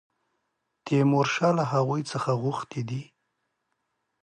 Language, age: Pashto, 30-39